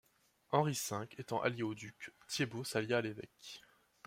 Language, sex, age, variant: French, male, 19-29, Français de métropole